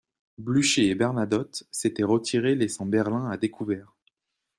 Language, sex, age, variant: French, male, 19-29, Français de métropole